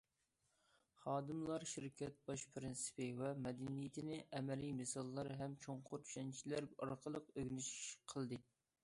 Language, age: Uyghur, 19-29